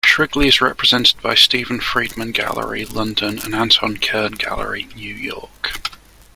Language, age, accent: English, 19-29, England English